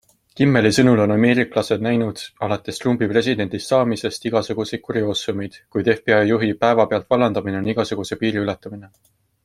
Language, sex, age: Estonian, male, 19-29